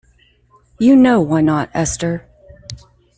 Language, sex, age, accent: English, female, 40-49, United States English